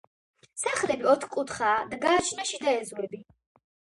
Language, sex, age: Georgian, female, under 19